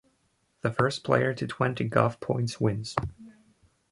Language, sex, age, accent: English, male, 19-29, United States English